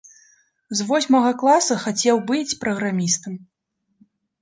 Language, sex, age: Belarusian, female, 19-29